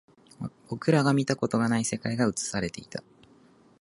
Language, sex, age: Japanese, male, 19-29